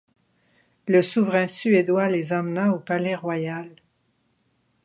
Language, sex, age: French, female, 50-59